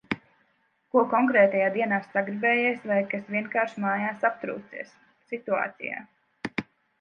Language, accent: Latvian, Rigas